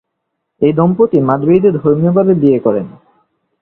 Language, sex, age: Bengali, male, 19-29